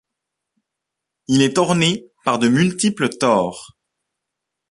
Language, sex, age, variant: French, male, 30-39, Français de métropole